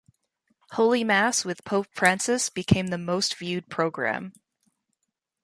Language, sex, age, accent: English, female, 19-29, Canadian English